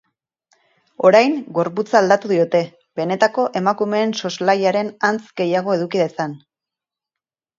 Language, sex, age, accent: Basque, female, 40-49, Erdialdekoa edo Nafarra (Gipuzkoa, Nafarroa)